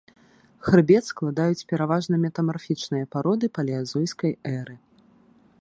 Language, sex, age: Belarusian, female, 30-39